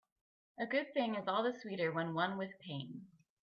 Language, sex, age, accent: English, female, 30-39, Canadian English